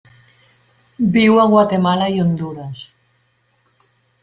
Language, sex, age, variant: Catalan, female, 50-59, Central